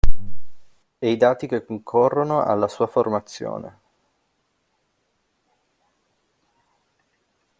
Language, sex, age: Italian, male, 19-29